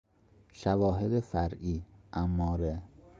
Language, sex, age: Persian, male, 19-29